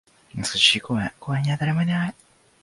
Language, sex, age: Japanese, male, 19-29